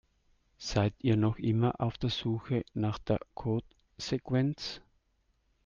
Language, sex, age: German, male, 50-59